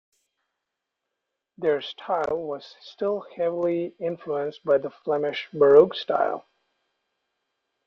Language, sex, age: English, male, 40-49